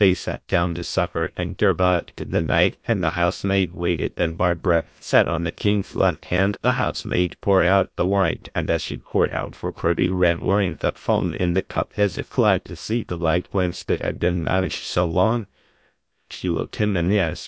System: TTS, GlowTTS